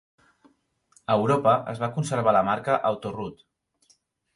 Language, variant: Catalan, Central